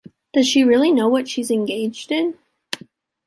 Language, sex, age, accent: English, female, 19-29, United States English